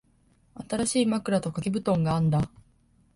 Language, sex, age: Japanese, female, under 19